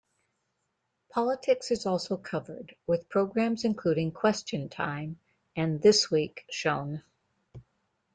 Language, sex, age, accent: English, female, 50-59, United States English